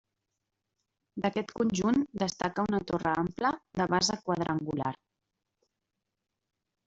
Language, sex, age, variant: Catalan, female, 30-39, Central